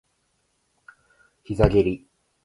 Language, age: Japanese, 19-29